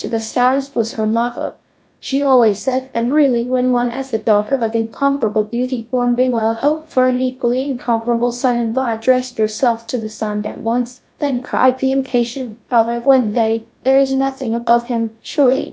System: TTS, GlowTTS